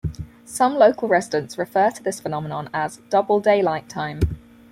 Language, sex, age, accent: English, female, 19-29, England English; New Zealand English